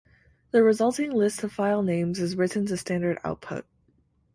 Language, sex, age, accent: English, female, 19-29, United States English